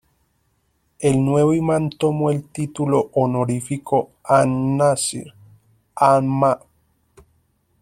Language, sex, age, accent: Spanish, male, 19-29, Caribe: Cuba, Venezuela, Puerto Rico, República Dominicana, Panamá, Colombia caribeña, México caribeño, Costa del golfo de México